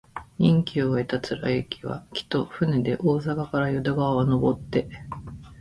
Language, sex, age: Japanese, female, 40-49